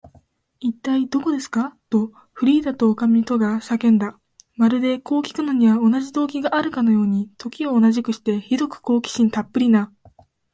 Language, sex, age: Japanese, female, 19-29